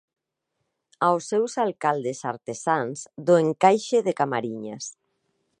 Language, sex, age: Galician, female, 40-49